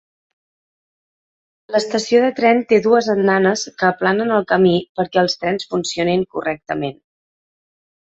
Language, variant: Catalan, Central